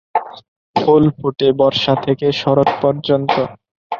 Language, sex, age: Bengali, male, 19-29